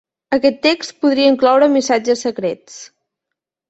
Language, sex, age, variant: Catalan, female, 30-39, Central